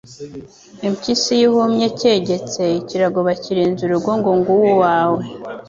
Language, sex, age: Kinyarwanda, female, 30-39